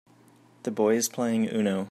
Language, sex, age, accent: English, male, 19-29, United States English